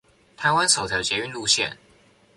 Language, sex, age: Chinese, male, under 19